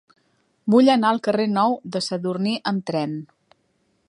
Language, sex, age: Catalan, female, 40-49